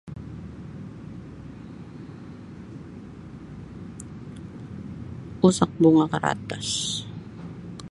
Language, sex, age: Sabah Bisaya, female, 60-69